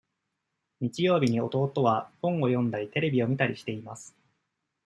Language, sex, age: Japanese, male, 19-29